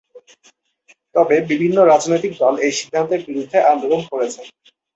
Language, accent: Bengali, Bangladeshi